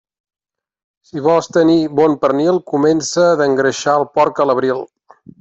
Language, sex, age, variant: Catalan, male, 30-39, Central